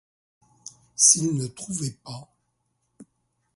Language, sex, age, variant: French, male, 40-49, Français de métropole